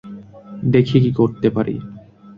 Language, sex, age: Bengali, male, 19-29